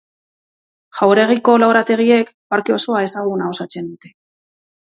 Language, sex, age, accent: Basque, female, 40-49, Mendebalekoa (Araba, Bizkaia, Gipuzkoako mendebaleko herri batzuk)